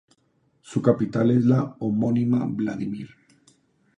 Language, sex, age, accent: Spanish, male, 50-59, Andino-Pacífico: Colombia, Perú, Ecuador, oeste de Bolivia y Venezuela andina